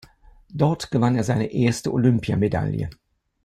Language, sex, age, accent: German, male, 70-79, Deutschland Deutsch